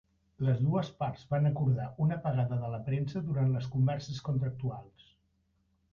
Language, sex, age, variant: Catalan, male, 60-69, Central